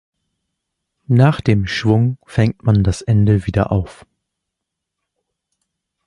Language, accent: German, Deutschland Deutsch